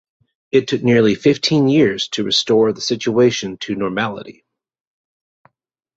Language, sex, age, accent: English, male, 40-49, United States English